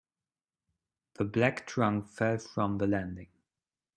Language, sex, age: English, male, 30-39